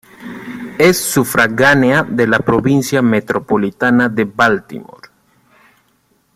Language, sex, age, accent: Spanish, male, 30-39, México